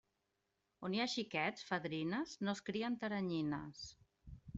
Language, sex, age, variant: Catalan, female, 40-49, Central